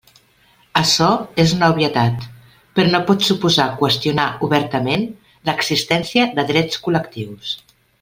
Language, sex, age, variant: Catalan, female, 50-59, Central